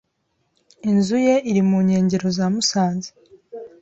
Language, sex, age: Kinyarwanda, female, 19-29